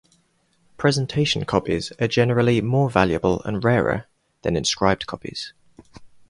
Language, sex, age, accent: English, male, 19-29, England English